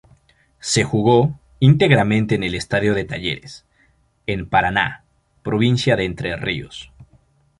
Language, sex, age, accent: Spanish, male, 19-29, México